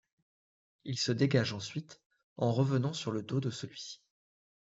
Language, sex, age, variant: French, male, 30-39, Français de métropole